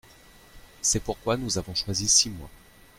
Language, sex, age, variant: French, male, 30-39, Français de métropole